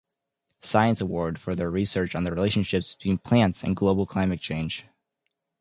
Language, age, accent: English, 19-29, United States English